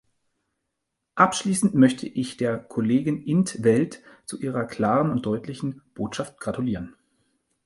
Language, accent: German, Deutschland Deutsch